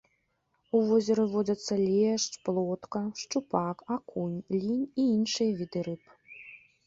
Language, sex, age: Belarusian, female, 30-39